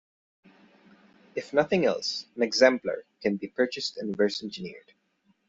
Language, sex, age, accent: English, male, 19-29, Filipino